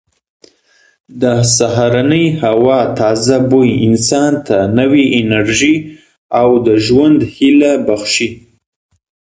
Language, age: Pashto, 19-29